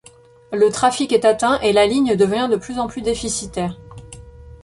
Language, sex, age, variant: French, female, 30-39, Français de métropole